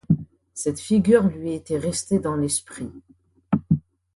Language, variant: French, Français d'Europe